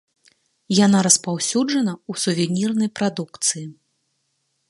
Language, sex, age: Belarusian, female, 30-39